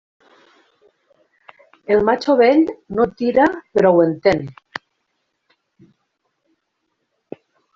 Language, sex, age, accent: Catalan, female, 50-59, valencià